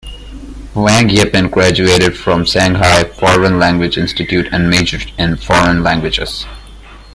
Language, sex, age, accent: English, male, under 19, India and South Asia (India, Pakistan, Sri Lanka)